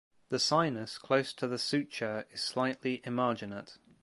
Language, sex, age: English, male, 19-29